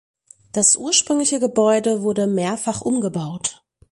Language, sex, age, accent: German, female, 30-39, Deutschland Deutsch